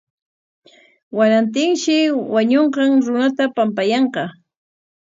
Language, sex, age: Corongo Ancash Quechua, female, 50-59